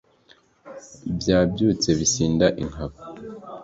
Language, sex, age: Kinyarwanda, male, 19-29